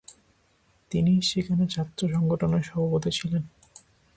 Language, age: Bengali, 19-29